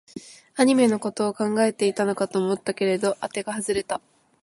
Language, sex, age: Japanese, female, 19-29